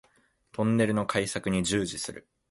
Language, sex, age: Japanese, male, 19-29